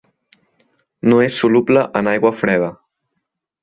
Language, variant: Catalan, Central